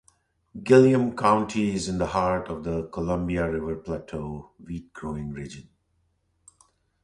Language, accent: English, India and South Asia (India, Pakistan, Sri Lanka)